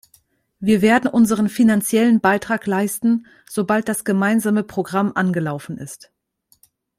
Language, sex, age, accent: German, female, 30-39, Deutschland Deutsch